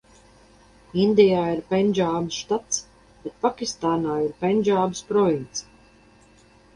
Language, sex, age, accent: Latvian, female, 50-59, Kurzeme